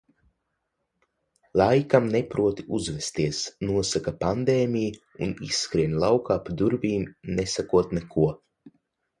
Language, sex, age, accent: Latvian, male, under 19, Vidus dialekts